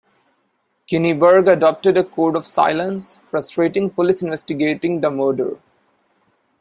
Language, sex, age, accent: English, male, 19-29, India and South Asia (India, Pakistan, Sri Lanka)